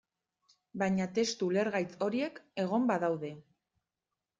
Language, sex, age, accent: Basque, female, 19-29, Erdialdekoa edo Nafarra (Gipuzkoa, Nafarroa)